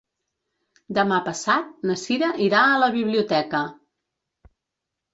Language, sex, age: Catalan, female, 50-59